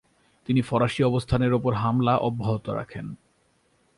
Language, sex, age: Bengali, male, 19-29